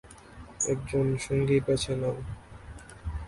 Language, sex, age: Bengali, male, 19-29